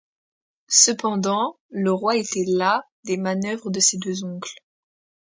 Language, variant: French, Français de métropole